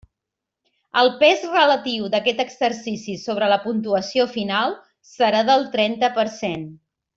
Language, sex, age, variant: Catalan, female, 50-59, Central